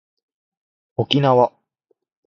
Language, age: Japanese, 19-29